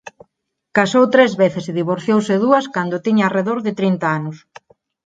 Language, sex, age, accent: Galician, female, 40-49, Neofalante